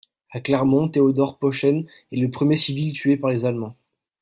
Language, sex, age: French, male, 19-29